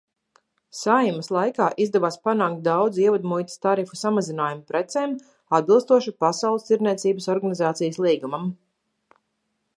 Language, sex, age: Latvian, female, 40-49